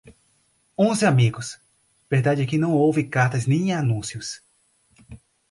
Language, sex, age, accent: Portuguese, male, 30-39, Nordestino